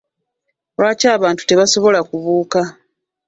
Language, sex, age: Ganda, female, 30-39